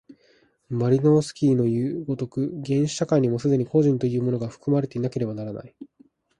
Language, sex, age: Japanese, male, 19-29